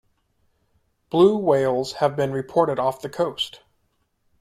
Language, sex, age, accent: English, male, 30-39, United States English